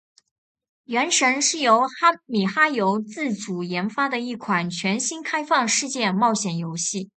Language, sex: Chinese, female